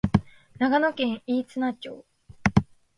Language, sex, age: Japanese, female, 19-29